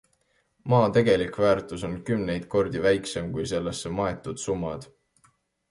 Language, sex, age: Estonian, male, 19-29